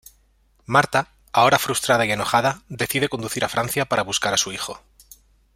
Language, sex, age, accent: Spanish, male, 30-39, España: Centro-Sur peninsular (Madrid, Toledo, Castilla-La Mancha)